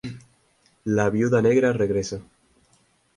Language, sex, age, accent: Spanish, male, 19-29, España: Islas Canarias